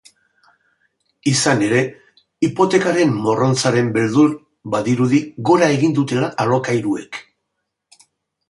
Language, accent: Basque, Mendebalekoa (Araba, Bizkaia, Gipuzkoako mendebaleko herri batzuk)